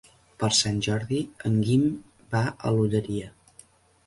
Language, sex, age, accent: Catalan, female, 50-59, nord-oriental